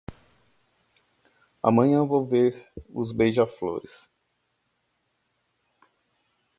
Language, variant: Portuguese, Portuguese (Brasil)